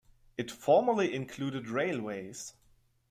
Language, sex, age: English, male, 30-39